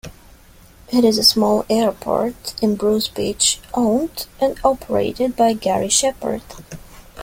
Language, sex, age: English, female, 19-29